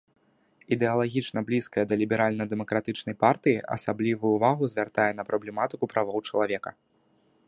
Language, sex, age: Belarusian, male, 19-29